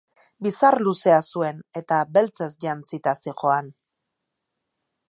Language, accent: Basque, Erdialdekoa edo Nafarra (Gipuzkoa, Nafarroa)